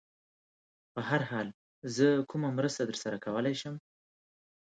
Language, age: Pashto, 30-39